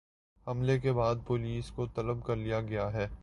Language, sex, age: Urdu, male, 19-29